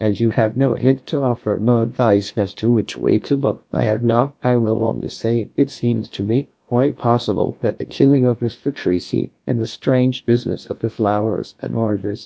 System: TTS, GlowTTS